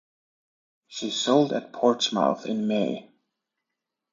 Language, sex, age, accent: English, male, 30-39, United States English